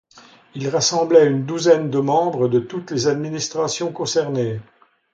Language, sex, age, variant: French, male, 70-79, Français de métropole